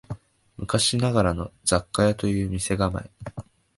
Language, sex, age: Japanese, male, 19-29